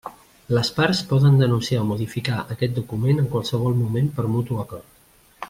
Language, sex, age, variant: Catalan, male, 50-59, Central